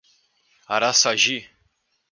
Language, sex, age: Portuguese, male, under 19